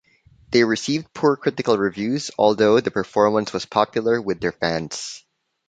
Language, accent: English, Filipino